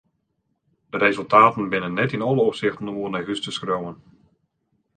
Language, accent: Western Frisian, Wâldfrysk